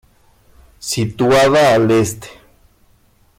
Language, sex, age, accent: Spanish, male, 40-49, México